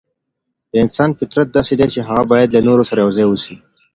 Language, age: Pashto, 19-29